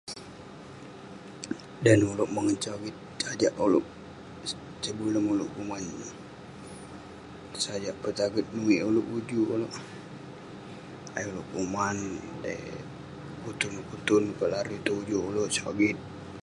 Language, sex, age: Western Penan, male, under 19